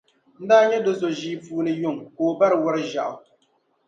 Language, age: Dagbani, 19-29